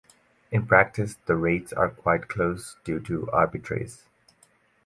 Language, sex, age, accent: English, male, 19-29, United States English